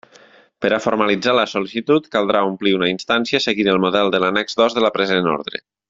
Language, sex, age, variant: Catalan, male, 40-49, Nord-Occidental